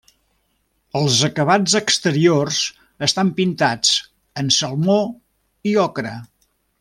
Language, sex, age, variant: Catalan, male, 70-79, Central